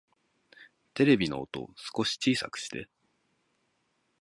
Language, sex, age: Japanese, male, 40-49